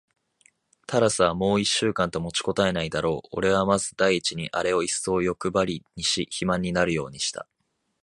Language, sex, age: Japanese, male, 19-29